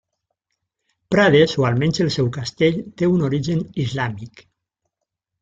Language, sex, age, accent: Catalan, male, 60-69, valencià